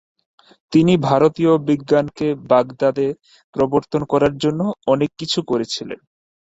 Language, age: Bengali, 30-39